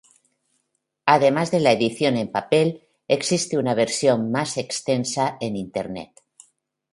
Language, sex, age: Spanish, female, 60-69